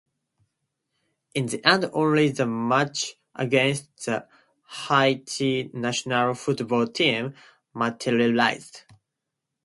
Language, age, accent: English, 19-29, United States English